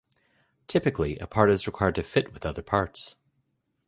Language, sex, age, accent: English, male, 30-39, Canadian English